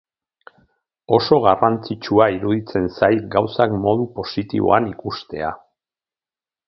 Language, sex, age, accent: Basque, male, 40-49, Erdialdekoa edo Nafarra (Gipuzkoa, Nafarroa)